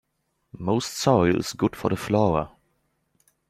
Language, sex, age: English, male, under 19